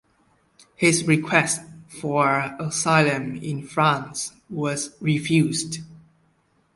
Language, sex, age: English, male, 19-29